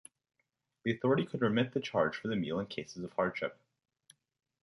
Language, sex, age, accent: English, male, under 19, United States English